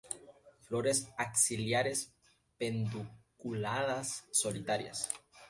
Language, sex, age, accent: Spanish, male, 19-29, América central